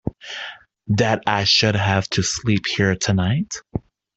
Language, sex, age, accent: English, male, 30-39, United States English